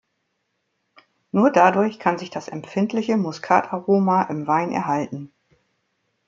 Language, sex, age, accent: German, female, 40-49, Deutschland Deutsch